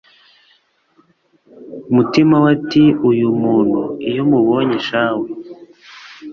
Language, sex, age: Kinyarwanda, female, under 19